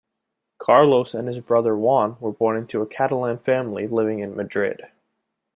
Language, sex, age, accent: English, male, 19-29, United States English